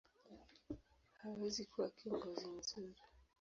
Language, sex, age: Swahili, female, 19-29